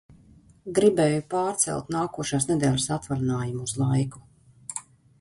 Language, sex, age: Latvian, female, 40-49